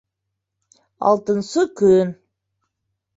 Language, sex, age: Bashkir, female, 30-39